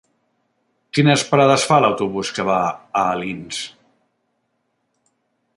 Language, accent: Catalan, Lleida